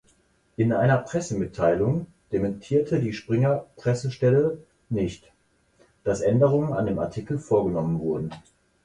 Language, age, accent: German, 30-39, Deutschland Deutsch